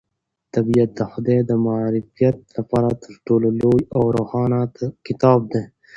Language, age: Pashto, 19-29